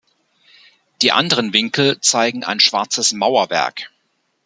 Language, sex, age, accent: German, male, 40-49, Deutschland Deutsch